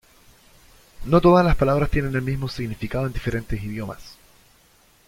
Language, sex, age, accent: Spanish, male, 19-29, Chileno: Chile, Cuyo